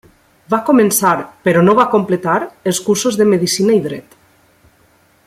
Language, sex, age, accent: Catalan, female, 30-39, valencià